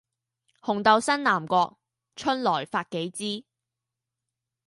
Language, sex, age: Cantonese, female, 19-29